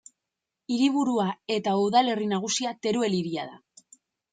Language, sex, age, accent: Basque, female, 19-29, Erdialdekoa edo Nafarra (Gipuzkoa, Nafarroa)